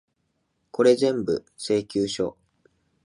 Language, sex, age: Japanese, male, 19-29